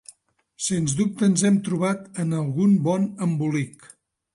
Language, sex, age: Catalan, male, 60-69